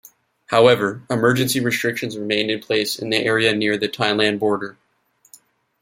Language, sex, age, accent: English, male, 19-29, Canadian English